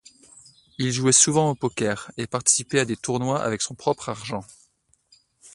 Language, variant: French, Français de métropole